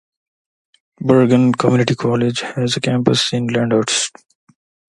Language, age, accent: English, 19-29, India and South Asia (India, Pakistan, Sri Lanka)